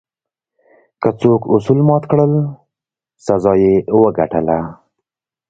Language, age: Pashto, 19-29